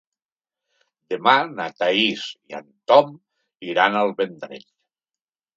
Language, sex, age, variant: Catalan, male, 60-69, Nord-Occidental